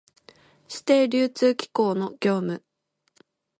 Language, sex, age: Japanese, female, 19-29